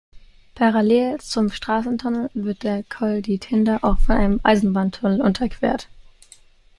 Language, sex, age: German, female, under 19